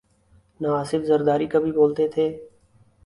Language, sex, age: Urdu, male, 19-29